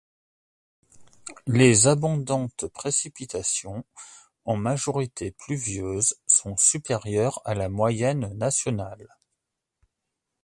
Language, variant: French, Français de métropole